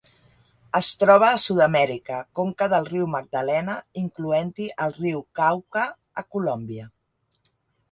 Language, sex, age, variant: Catalan, female, 60-69, Central